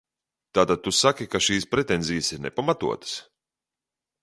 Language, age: Latvian, 30-39